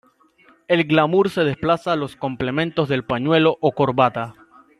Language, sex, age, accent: Spanish, male, under 19, América central